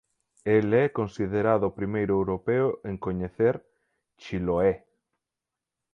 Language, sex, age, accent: Galician, male, 30-39, Atlántico (seseo e gheada)